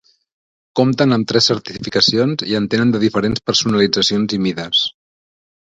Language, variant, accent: Catalan, Central, central